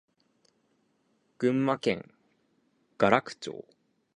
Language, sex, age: Japanese, male, 19-29